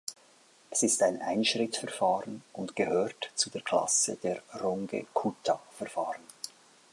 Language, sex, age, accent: German, male, 50-59, Schweizerdeutsch